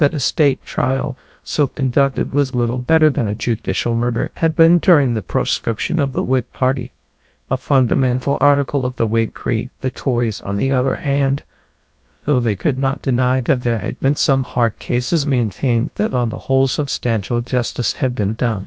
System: TTS, GlowTTS